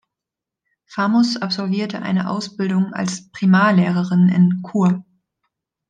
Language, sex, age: German, female, 30-39